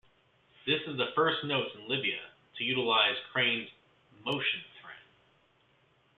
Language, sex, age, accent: English, male, 19-29, United States English